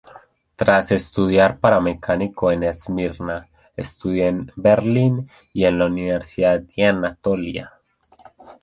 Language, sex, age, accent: Spanish, male, 19-29, Andino-Pacífico: Colombia, Perú, Ecuador, oeste de Bolivia y Venezuela andina